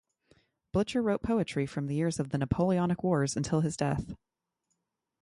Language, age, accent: English, 30-39, United States English